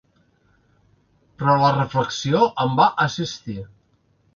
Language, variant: Catalan, Central